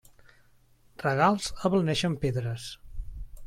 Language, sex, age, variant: Catalan, male, 40-49, Central